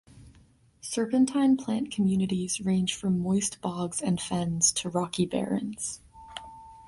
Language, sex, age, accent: English, female, 19-29, United States English; Canadian English